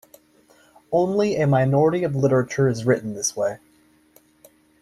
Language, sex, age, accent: English, male, 19-29, United States English